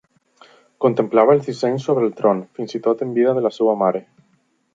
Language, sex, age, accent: Catalan, male, 19-29, valencià